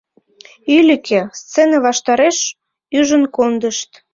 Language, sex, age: Mari, female, 19-29